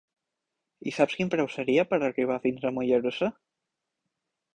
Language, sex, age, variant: Catalan, male, 19-29, Central